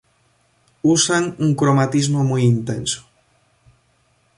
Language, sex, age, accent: Spanish, male, 19-29, España: Norte peninsular (Asturias, Castilla y León, Cantabria, País Vasco, Navarra, Aragón, La Rioja, Guadalajara, Cuenca)